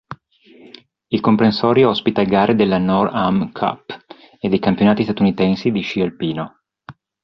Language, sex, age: Italian, male, 40-49